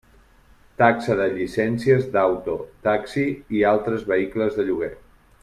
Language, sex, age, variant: Catalan, male, 40-49, Central